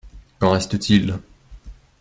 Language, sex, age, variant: French, male, 19-29, Français de métropole